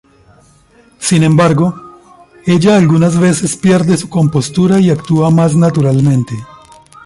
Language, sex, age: Spanish, male, 50-59